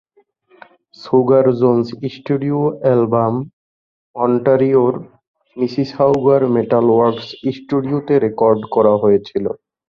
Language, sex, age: Bengali, male, 19-29